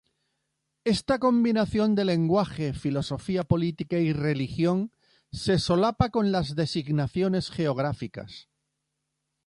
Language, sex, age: Spanish, female, 70-79